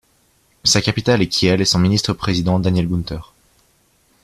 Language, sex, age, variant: French, male, 19-29, Français de métropole